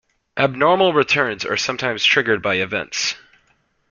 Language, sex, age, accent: English, male, under 19, United States English